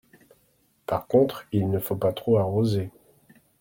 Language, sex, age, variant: French, male, 50-59, Français de métropole